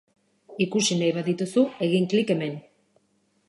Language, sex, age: Basque, female, 40-49